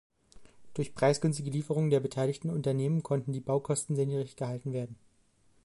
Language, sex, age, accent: German, male, 19-29, Deutschland Deutsch